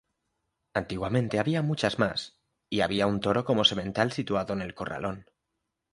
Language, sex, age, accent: Spanish, male, 19-29, España: Norte peninsular (Asturias, Castilla y León, Cantabria, País Vasco, Navarra, Aragón, La Rioja, Guadalajara, Cuenca)